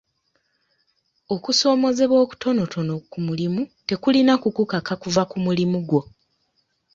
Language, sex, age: Ganda, female, 30-39